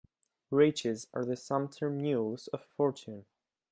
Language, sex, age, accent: English, male, 19-29, United States English